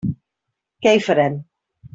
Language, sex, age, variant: Catalan, female, 40-49, Central